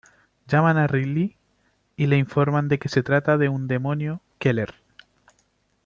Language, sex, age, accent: Spanish, male, 19-29, Chileno: Chile, Cuyo